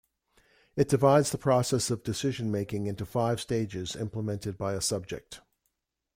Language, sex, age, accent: English, male, 70-79, United States English